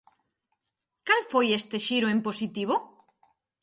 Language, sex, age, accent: Galician, female, 30-39, Central (gheada)